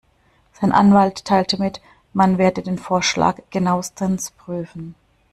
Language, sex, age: German, female, 40-49